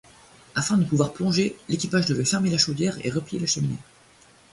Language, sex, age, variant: French, male, 19-29, Français de métropole